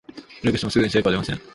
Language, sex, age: Japanese, male, 19-29